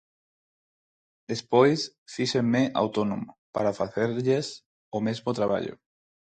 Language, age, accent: Galician, 19-29, Neofalante